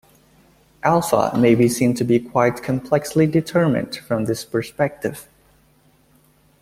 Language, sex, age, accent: English, male, 19-29, United States English